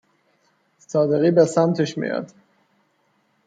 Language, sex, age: Persian, male, 19-29